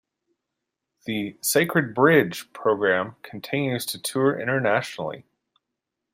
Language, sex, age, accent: English, male, 40-49, United States English